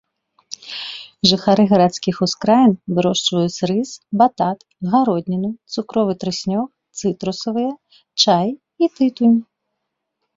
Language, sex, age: Belarusian, female, 30-39